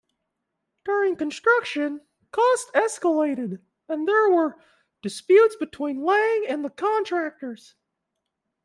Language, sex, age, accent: English, male, 19-29, United States English